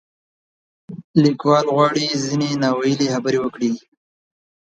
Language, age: Pashto, 19-29